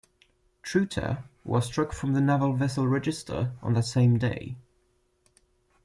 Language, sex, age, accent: English, male, 19-29, England English